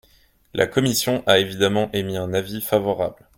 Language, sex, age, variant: French, male, 19-29, Français de métropole